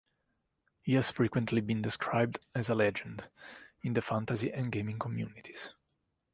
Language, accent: English, United States English